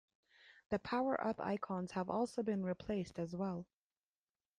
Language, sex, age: English, female, 40-49